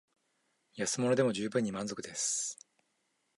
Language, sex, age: Japanese, male, 19-29